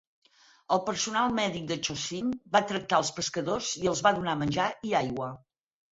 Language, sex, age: Catalan, female, 50-59